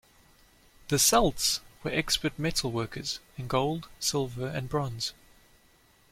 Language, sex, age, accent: English, male, 19-29, Southern African (South Africa, Zimbabwe, Namibia)